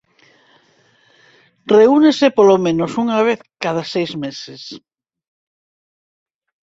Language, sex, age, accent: Galician, female, 50-59, Normativo (estándar); Neofalante